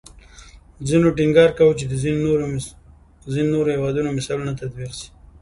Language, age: Pashto, 19-29